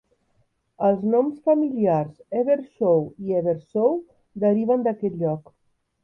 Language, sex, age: Catalan, female, 50-59